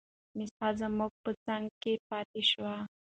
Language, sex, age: Pashto, female, 19-29